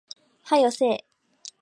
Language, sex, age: Japanese, female, 19-29